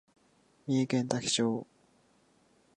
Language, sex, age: Japanese, male, 19-29